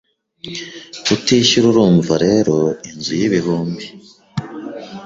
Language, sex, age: Kinyarwanda, male, 19-29